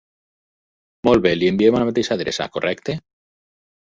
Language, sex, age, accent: Catalan, male, 40-49, valencià